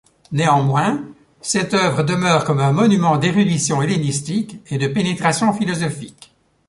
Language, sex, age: French, male, 70-79